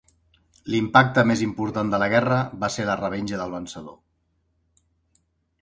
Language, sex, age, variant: Catalan, male, 40-49, Central